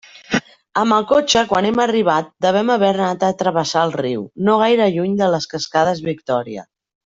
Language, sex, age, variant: Catalan, female, 40-49, Central